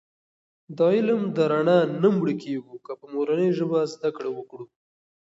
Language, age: Pashto, 19-29